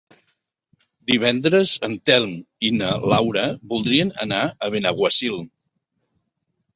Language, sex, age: Catalan, male, 50-59